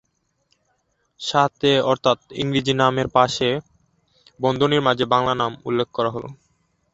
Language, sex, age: Bengali, male, 19-29